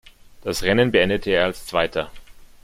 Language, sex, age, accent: German, male, 19-29, Deutschland Deutsch